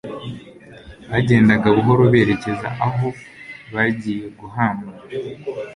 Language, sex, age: Kinyarwanda, male, 19-29